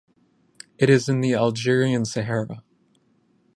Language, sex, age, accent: English, male, 19-29, United States English